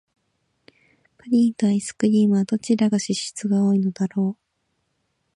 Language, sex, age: Japanese, female, 19-29